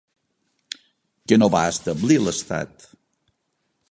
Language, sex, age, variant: Catalan, male, 60-69, Balear